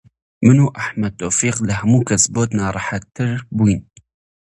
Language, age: Central Kurdish, 19-29